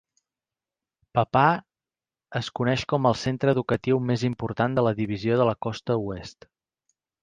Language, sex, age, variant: Catalan, male, 40-49, Central